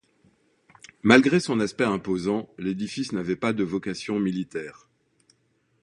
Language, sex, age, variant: French, male, 60-69, Français de métropole